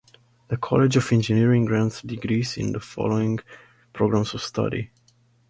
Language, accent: English, United States English